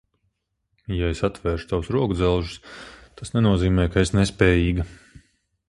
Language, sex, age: Latvian, male, 40-49